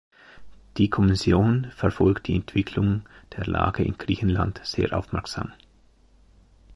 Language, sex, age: German, male, 30-39